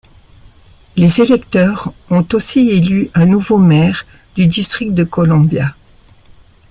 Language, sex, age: French, male, 60-69